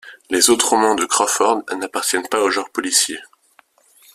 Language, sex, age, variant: French, male, 19-29, Français de métropole